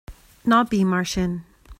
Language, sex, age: Irish, female, 40-49